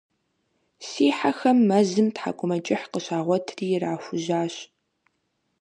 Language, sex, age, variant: Kabardian, female, 19-29, Адыгэбзэ (Къэбэрдей, Кирил, псоми зэдай)